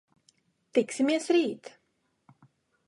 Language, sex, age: Latvian, female, 19-29